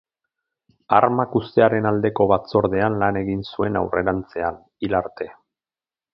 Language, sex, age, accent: Basque, male, 40-49, Erdialdekoa edo Nafarra (Gipuzkoa, Nafarroa)